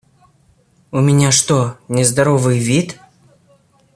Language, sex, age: Russian, male, 19-29